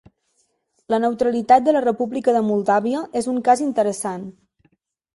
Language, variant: Catalan, Central